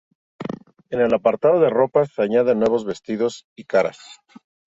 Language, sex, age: Spanish, male, 50-59